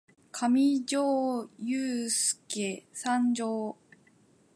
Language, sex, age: Japanese, female, 19-29